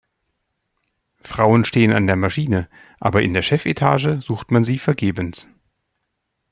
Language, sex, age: German, male, 40-49